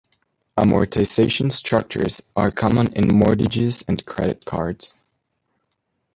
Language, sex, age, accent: English, male, under 19, United States English